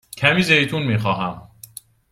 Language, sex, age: Persian, male, 30-39